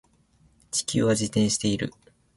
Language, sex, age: Japanese, male, under 19